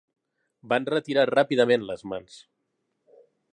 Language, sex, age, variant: Catalan, male, 40-49, Central